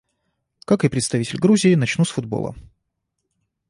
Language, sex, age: Russian, male, 30-39